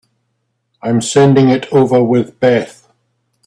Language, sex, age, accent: English, male, 50-59, Scottish English